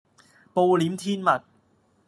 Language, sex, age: Cantonese, male, 40-49